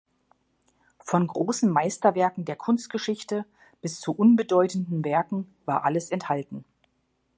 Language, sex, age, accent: German, female, 40-49, Deutschland Deutsch